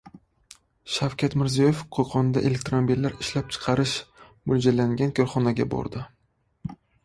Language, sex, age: Uzbek, male, 19-29